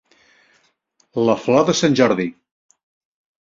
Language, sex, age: Catalan, male, 70-79